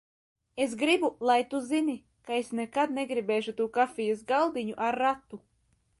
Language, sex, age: Latvian, female, 19-29